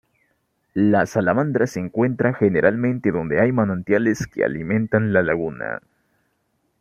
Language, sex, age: Spanish, male, 19-29